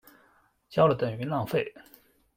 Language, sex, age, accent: Chinese, male, 19-29, 出生地：江苏省